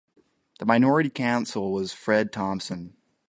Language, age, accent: English, 19-29, United States English